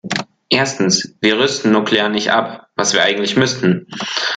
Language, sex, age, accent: German, male, under 19, Deutschland Deutsch